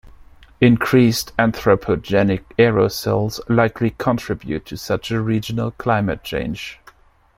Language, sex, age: English, male, 19-29